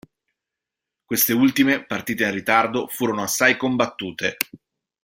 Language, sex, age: Italian, male, 30-39